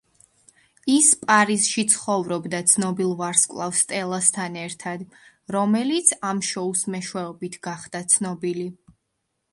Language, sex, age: Georgian, female, 19-29